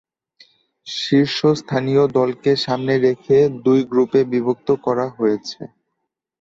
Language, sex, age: Bengali, male, 19-29